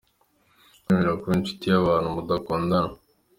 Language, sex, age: Kinyarwanda, male, under 19